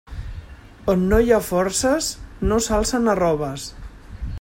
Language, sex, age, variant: Catalan, male, 40-49, Central